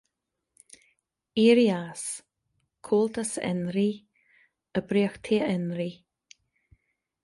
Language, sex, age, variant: Irish, female, 50-59, Gaeilge Uladh